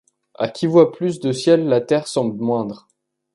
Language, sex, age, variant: French, male, under 19, Français de métropole